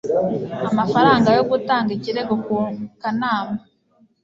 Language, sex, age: Kinyarwanda, female, 19-29